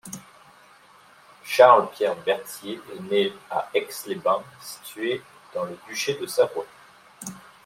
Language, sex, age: French, male, 30-39